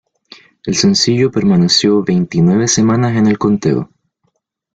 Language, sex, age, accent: Spanish, male, 19-29, Chileno: Chile, Cuyo